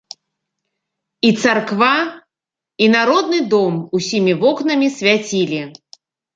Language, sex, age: Belarusian, female, 40-49